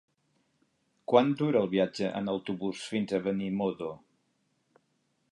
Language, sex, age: Catalan, male, 50-59